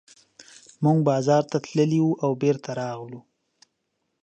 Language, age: Pashto, 19-29